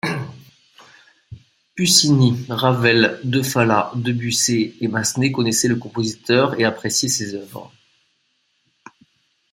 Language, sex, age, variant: French, male, 30-39, Français de métropole